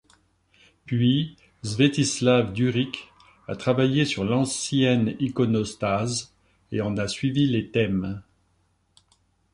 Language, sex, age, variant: French, male, 60-69, Français de métropole